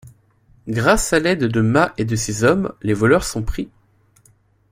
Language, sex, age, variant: French, male, 19-29, Français de métropole